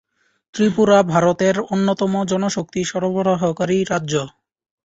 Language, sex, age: Bengali, male, 19-29